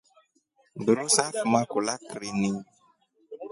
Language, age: Rombo, 19-29